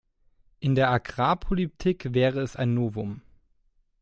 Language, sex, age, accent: German, male, 30-39, Deutschland Deutsch